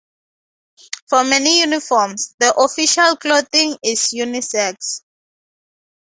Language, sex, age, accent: English, female, 19-29, Southern African (South Africa, Zimbabwe, Namibia)